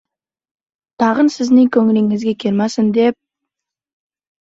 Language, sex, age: Uzbek, male, under 19